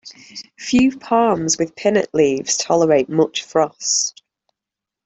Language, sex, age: English, female, 40-49